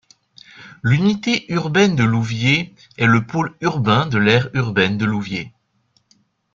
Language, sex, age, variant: French, male, 40-49, Français de métropole